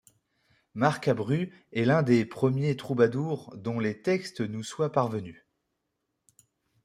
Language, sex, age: French, male, 30-39